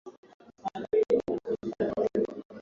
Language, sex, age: Swahili, male, 19-29